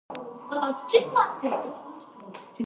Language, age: Pashto, 19-29